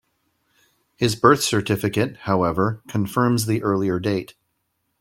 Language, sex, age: English, male, 30-39